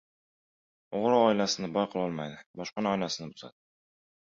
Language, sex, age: Uzbek, male, 19-29